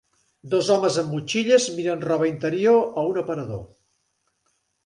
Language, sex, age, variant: Catalan, male, 60-69, Central